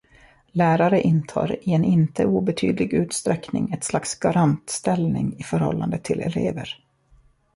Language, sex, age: Swedish, male, 30-39